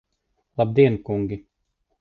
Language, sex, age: Latvian, male, 30-39